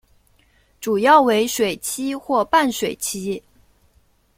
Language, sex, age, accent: Chinese, female, 30-39, 出生地：上海市